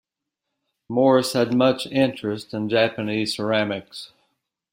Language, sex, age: English, male, 50-59